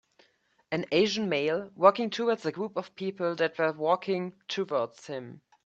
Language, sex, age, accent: English, male, 19-29, United States English